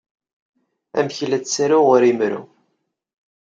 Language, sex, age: Kabyle, male, 30-39